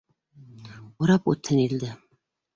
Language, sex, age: Bashkir, female, 60-69